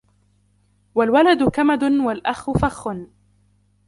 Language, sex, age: Arabic, female, under 19